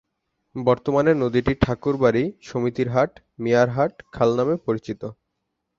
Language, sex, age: Bengali, male, 19-29